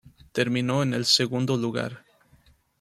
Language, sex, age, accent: Spanish, male, 19-29, México